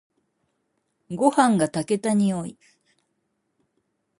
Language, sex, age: Japanese, female, 60-69